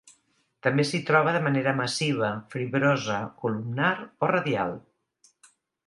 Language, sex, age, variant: Catalan, female, 60-69, Central